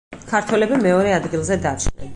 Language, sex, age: Georgian, female, 40-49